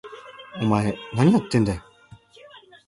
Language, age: Japanese, 19-29